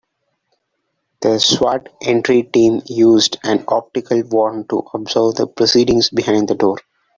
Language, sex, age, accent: English, male, 19-29, India and South Asia (India, Pakistan, Sri Lanka)